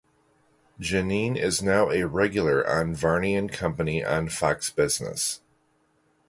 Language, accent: English, United States English